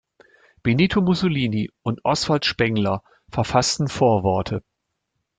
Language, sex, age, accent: German, male, 50-59, Deutschland Deutsch